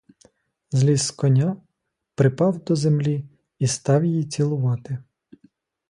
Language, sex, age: Ukrainian, male, 30-39